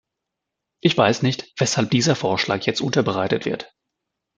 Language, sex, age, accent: German, male, 30-39, Deutschland Deutsch